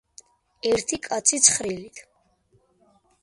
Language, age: Georgian, under 19